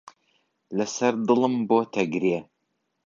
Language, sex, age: Central Kurdish, male, 30-39